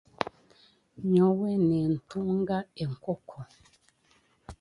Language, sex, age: Chiga, female, 30-39